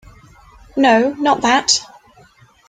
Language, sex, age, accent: English, female, 19-29, England English